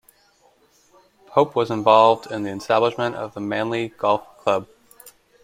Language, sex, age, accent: English, male, 30-39, United States English